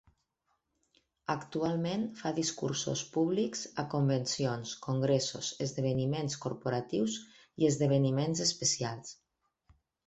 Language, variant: Catalan, Nord-Occidental